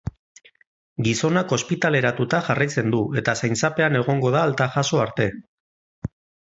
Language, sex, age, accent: Basque, male, 40-49, Mendebalekoa (Araba, Bizkaia, Gipuzkoako mendebaleko herri batzuk)